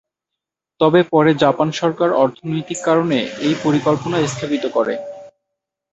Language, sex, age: Bengali, male, 19-29